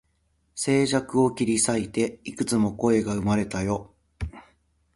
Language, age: Japanese, 30-39